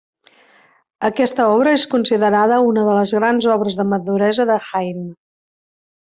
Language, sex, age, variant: Catalan, female, 50-59, Central